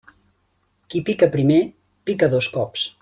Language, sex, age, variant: Catalan, male, 30-39, Central